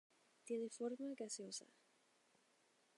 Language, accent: Spanish, Rioplatense: Argentina, Uruguay, este de Bolivia, Paraguay